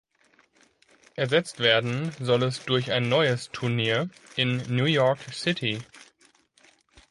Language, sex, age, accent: German, male, 19-29, Deutschland Deutsch